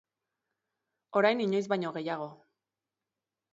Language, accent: Basque, Erdialdekoa edo Nafarra (Gipuzkoa, Nafarroa)